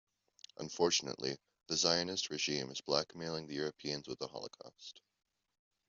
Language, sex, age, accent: English, male, under 19, Canadian English